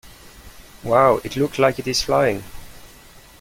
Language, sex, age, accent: English, male, 30-39, England English